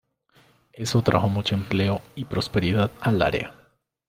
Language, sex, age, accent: Spanish, male, 19-29, Andino-Pacífico: Colombia, Perú, Ecuador, oeste de Bolivia y Venezuela andina